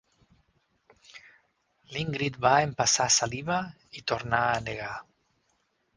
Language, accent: Catalan, Tortosí